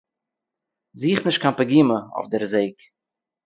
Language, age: Yiddish, 30-39